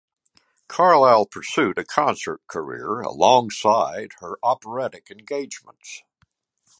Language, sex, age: English, male, 70-79